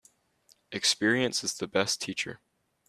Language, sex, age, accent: English, male, under 19, United States English